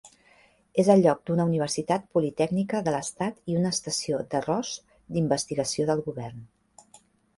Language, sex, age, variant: Catalan, female, 40-49, Central